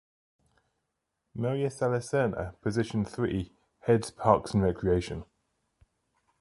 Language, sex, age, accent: English, male, 30-39, England English